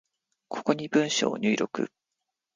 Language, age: Japanese, 30-39